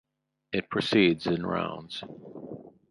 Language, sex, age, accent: English, male, 60-69, United States English